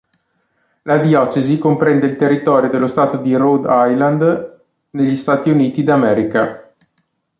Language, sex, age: Italian, male, 30-39